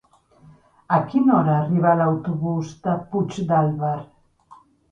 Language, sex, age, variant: Catalan, female, 50-59, Central